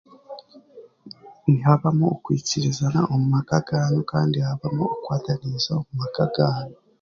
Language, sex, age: Chiga, male, 30-39